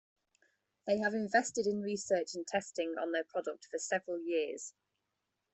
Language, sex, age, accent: English, female, 30-39, England English